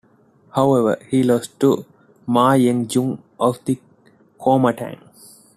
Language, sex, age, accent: English, male, 19-29, India and South Asia (India, Pakistan, Sri Lanka)